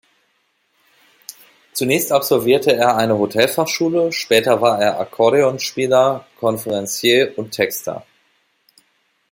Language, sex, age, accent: German, male, 30-39, Deutschland Deutsch